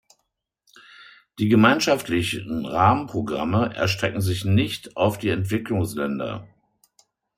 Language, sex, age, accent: German, male, 50-59, Deutschland Deutsch